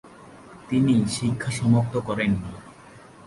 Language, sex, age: Bengali, male, 19-29